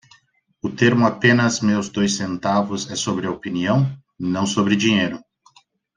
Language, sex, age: Portuguese, male, 30-39